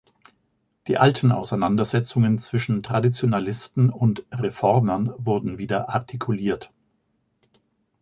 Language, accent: German, Deutschland Deutsch